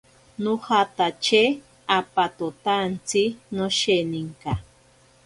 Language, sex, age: Ashéninka Perené, female, 40-49